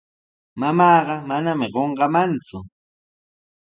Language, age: Sihuas Ancash Quechua, 19-29